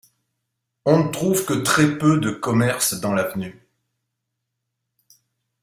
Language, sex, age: French, male, 50-59